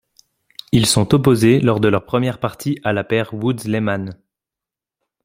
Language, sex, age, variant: French, male, 19-29, Français de métropole